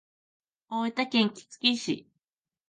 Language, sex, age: Japanese, female, under 19